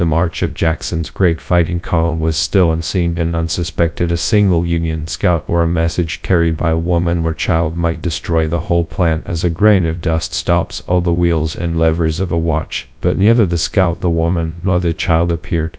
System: TTS, GradTTS